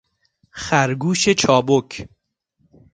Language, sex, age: Persian, male, 19-29